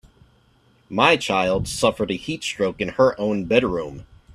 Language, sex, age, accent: English, male, 40-49, United States English